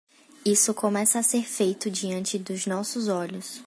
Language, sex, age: Portuguese, female, 19-29